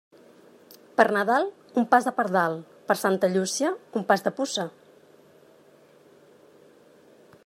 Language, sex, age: Catalan, female, 40-49